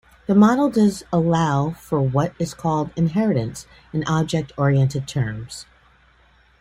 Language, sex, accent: English, female, United States English